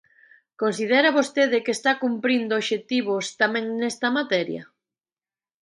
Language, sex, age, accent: Galician, female, 40-49, Atlántico (seseo e gheada)